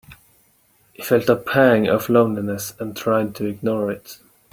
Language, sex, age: English, male, 30-39